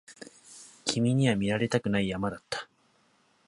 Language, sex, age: Japanese, male, 19-29